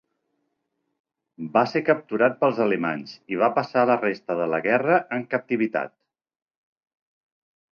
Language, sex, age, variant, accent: Catalan, male, 40-49, Central, central